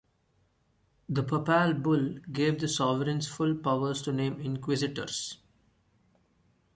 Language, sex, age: English, male, 19-29